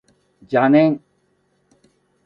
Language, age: Japanese, 60-69